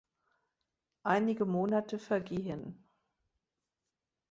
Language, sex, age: German, female, 60-69